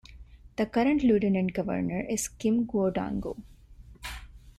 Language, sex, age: English, female, 19-29